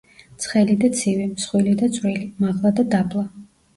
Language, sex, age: Georgian, female, 30-39